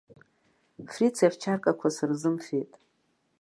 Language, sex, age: Abkhazian, female, 50-59